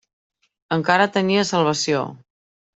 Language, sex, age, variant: Catalan, female, 50-59, Central